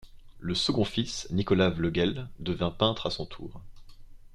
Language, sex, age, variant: French, male, 19-29, Français de métropole